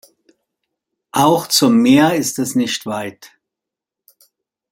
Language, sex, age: German, male, 50-59